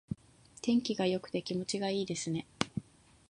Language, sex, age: Japanese, female, 19-29